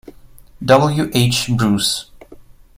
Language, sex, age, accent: English, male, 19-29, United States English